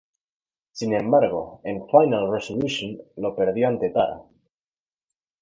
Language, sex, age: Spanish, male, 19-29